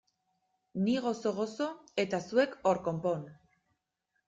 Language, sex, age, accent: Basque, female, 19-29, Erdialdekoa edo Nafarra (Gipuzkoa, Nafarroa)